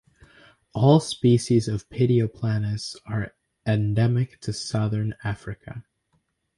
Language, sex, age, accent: English, male, under 19, United States English